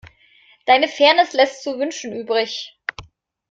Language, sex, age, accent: German, female, 19-29, Deutschland Deutsch